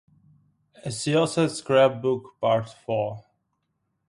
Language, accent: English, Ukrainian